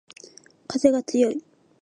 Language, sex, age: Japanese, female, 19-29